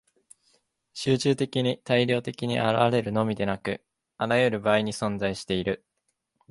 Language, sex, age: Japanese, male, 19-29